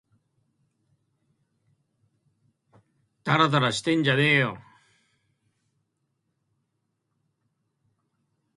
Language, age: Japanese, 60-69